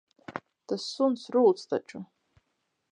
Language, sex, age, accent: Latvian, female, 30-39, bez akcenta